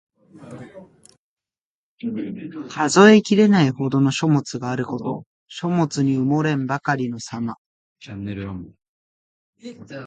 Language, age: Japanese, 19-29